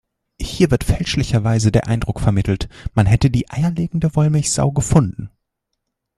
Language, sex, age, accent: German, male, 19-29, Deutschland Deutsch